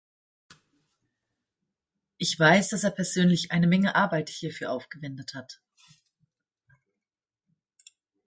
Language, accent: German, Deutschland Deutsch